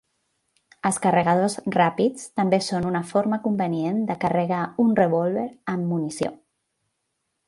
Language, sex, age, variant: Catalan, female, 40-49, Central